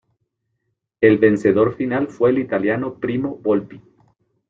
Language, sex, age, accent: Spanish, male, 40-49, América central